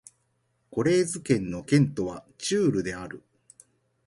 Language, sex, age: Japanese, male, 40-49